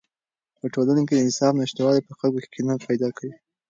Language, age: Pashto, 19-29